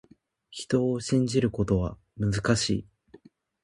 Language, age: Japanese, 19-29